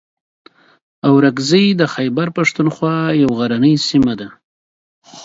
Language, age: Pashto, 30-39